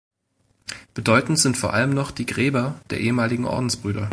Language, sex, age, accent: German, male, 19-29, Deutschland Deutsch